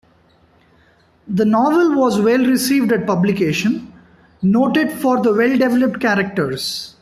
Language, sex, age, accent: English, male, 30-39, India and South Asia (India, Pakistan, Sri Lanka)